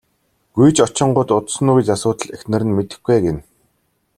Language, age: Mongolian, 90+